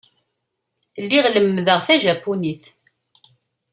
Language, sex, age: Kabyle, female, 40-49